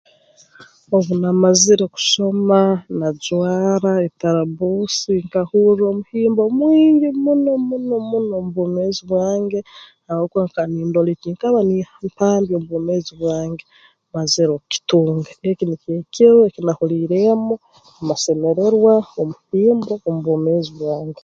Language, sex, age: Tooro, female, 19-29